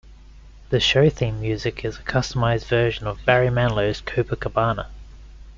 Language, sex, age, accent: English, male, 19-29, Australian English